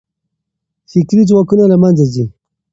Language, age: Pashto, 19-29